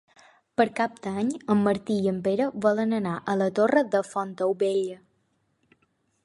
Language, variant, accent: Catalan, Balear, mallorquí